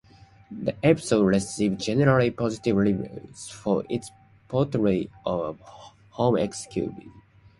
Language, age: English, 19-29